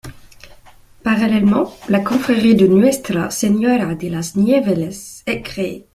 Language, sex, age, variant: French, female, 19-29, Français de métropole